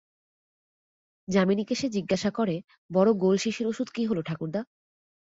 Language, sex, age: Bengali, female, 19-29